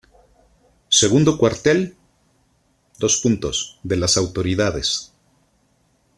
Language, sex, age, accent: Spanish, male, 50-59, México